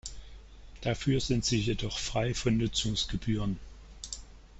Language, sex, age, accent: German, male, 50-59, Deutschland Deutsch